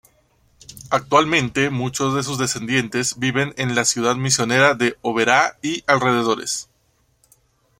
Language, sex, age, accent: Spanish, male, 19-29, Andino-Pacífico: Colombia, Perú, Ecuador, oeste de Bolivia y Venezuela andina